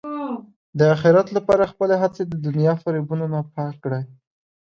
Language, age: Pashto, under 19